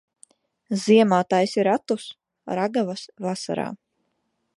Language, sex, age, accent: Latvian, female, 19-29, Dzimtā valoda